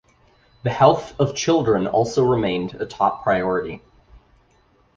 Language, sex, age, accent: English, male, 19-29, United States English